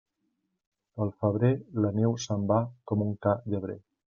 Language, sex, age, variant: Catalan, male, 40-49, Central